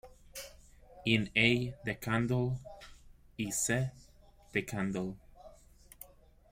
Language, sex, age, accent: Spanish, male, 19-29, América central